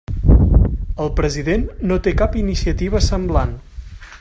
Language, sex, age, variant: Catalan, male, 30-39, Central